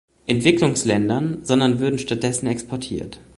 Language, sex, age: German, male, 19-29